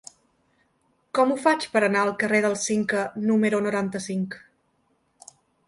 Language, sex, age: Catalan, female, 19-29